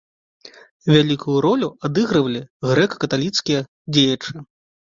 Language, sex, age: Belarusian, male, 30-39